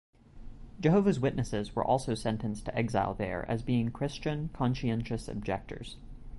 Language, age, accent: English, 19-29, United States English